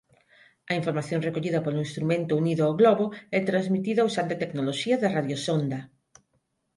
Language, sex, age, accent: Galician, female, 50-59, Neofalante